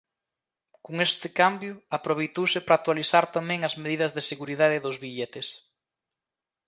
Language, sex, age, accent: Galician, male, 19-29, Atlántico (seseo e gheada)